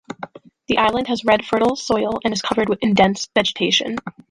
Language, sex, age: English, female, 19-29